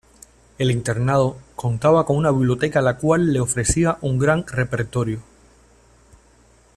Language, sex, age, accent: Spanish, male, 30-39, Caribe: Cuba, Venezuela, Puerto Rico, República Dominicana, Panamá, Colombia caribeña, México caribeño, Costa del golfo de México